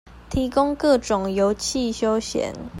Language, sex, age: Chinese, female, 19-29